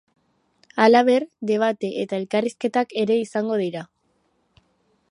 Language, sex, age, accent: Basque, female, under 19, Erdialdekoa edo Nafarra (Gipuzkoa, Nafarroa)